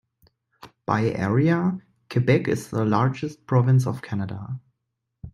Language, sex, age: English, male, 19-29